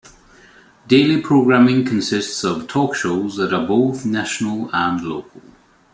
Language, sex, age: English, male, 40-49